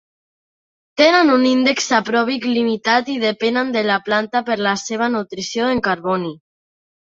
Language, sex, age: Catalan, female, 40-49